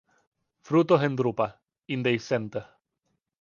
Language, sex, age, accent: Spanish, male, 19-29, España: Islas Canarias